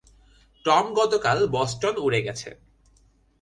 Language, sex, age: Bengali, male, 19-29